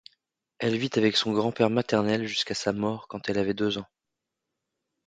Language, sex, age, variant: French, male, 30-39, Français de métropole